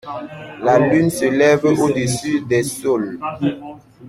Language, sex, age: French, female, 30-39